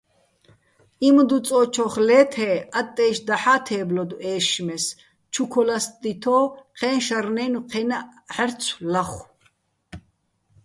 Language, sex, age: Bats, female, 30-39